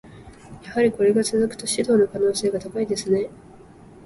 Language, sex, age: Japanese, female, 19-29